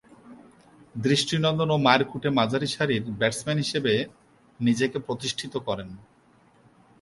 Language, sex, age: Bengali, male, 30-39